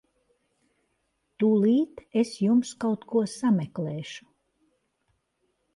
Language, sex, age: Latvian, female, 60-69